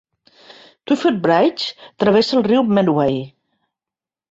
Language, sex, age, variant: Catalan, female, 50-59, Central